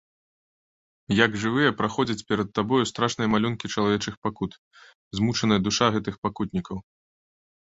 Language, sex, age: Belarusian, male, 30-39